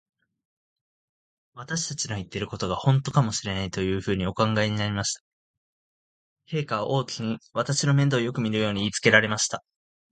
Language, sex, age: Japanese, male, 19-29